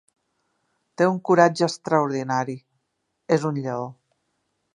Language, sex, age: Catalan, female, 50-59